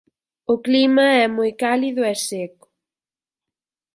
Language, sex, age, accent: Galician, female, 19-29, Central (sen gheada)